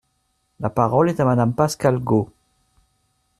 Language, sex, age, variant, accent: French, male, 40-49, Français d'Amérique du Nord, Français du Canada